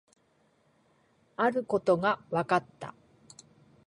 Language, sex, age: Japanese, female, 50-59